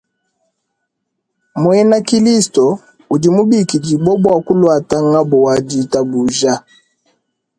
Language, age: Luba-Lulua, 30-39